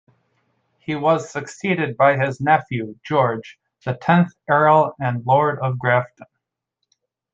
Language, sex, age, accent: English, male, 19-29, United States English